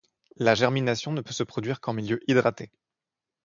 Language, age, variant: French, 19-29, Français de métropole